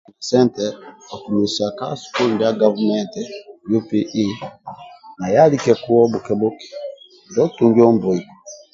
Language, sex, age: Amba (Uganda), male, 40-49